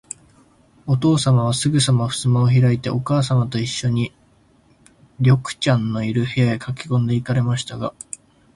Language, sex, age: Japanese, male, 19-29